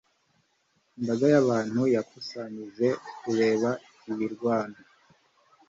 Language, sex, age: Kinyarwanda, male, 19-29